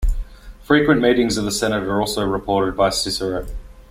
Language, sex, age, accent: English, male, 19-29, Australian English